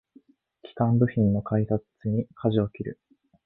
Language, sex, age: Japanese, male, 19-29